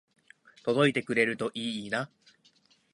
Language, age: Japanese, 19-29